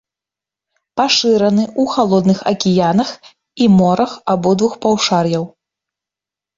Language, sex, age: Belarusian, female, 30-39